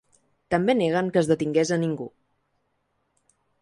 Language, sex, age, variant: Catalan, female, 19-29, Central